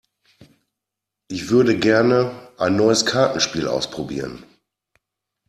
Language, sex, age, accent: German, male, 40-49, Deutschland Deutsch